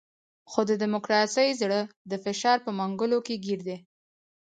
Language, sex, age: Pashto, female, 19-29